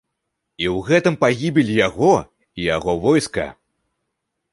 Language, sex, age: Belarusian, male, 19-29